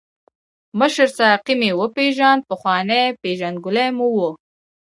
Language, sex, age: Pashto, female, 19-29